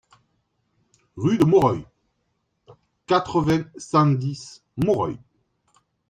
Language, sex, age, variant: French, male, 40-49, Français de métropole